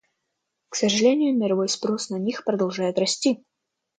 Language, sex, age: Russian, male, under 19